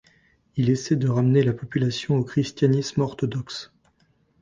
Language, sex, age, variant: French, male, 30-39, Français de métropole